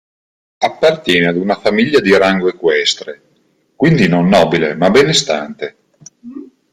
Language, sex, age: Italian, male, 40-49